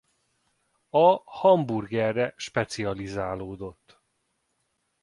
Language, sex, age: Hungarian, male, 40-49